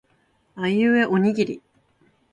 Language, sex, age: Japanese, female, 19-29